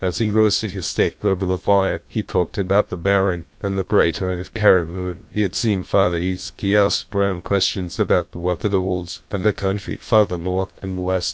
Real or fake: fake